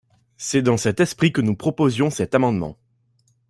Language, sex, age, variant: French, male, 19-29, Français de métropole